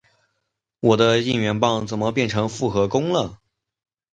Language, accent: Chinese, 出生地：江苏省